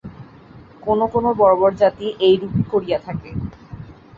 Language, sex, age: Bengali, female, 19-29